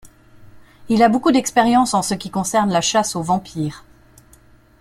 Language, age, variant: French, 40-49, Français de métropole